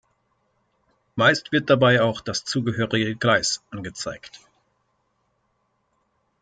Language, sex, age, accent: German, male, 30-39, Deutschland Deutsch